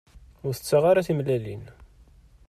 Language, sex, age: Kabyle, male, 30-39